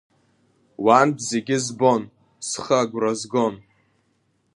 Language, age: Abkhazian, under 19